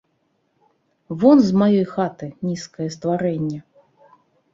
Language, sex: Belarusian, female